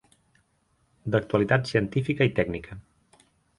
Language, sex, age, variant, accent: Catalan, male, 30-39, Central, tarragoní